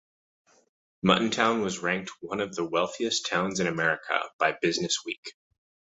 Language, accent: English, Canadian English